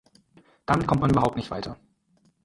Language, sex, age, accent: German, male, 30-39, Deutschland Deutsch